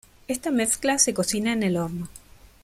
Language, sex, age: Spanish, female, 19-29